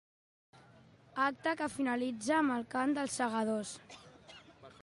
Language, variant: Catalan, Central